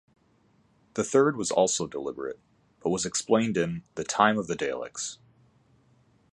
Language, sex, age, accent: English, male, 19-29, United States English